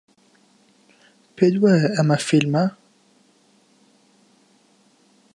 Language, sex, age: Central Kurdish, male, 19-29